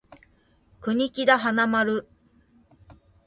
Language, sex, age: Japanese, female, 50-59